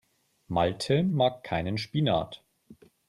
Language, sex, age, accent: German, male, 40-49, Deutschland Deutsch